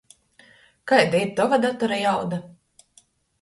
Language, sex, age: Latgalian, female, 40-49